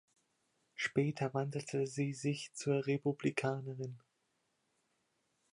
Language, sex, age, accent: German, male, 19-29, Deutschland Deutsch